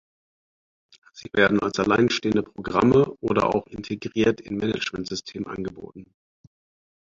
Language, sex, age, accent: German, male, 30-39, Deutschland Deutsch